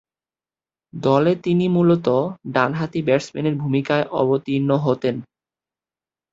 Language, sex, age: Bengali, male, 19-29